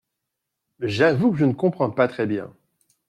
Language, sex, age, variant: French, male, 40-49, Français de métropole